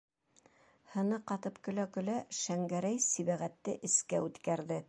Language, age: Bashkir, 60-69